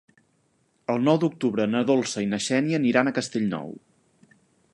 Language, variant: Catalan, Central